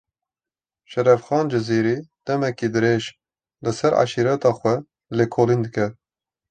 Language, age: Kurdish, 19-29